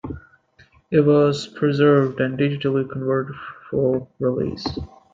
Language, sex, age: English, male, 19-29